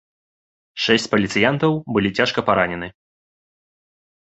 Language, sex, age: Belarusian, male, 19-29